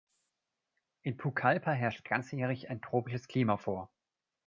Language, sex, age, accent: German, male, 30-39, Deutschland Deutsch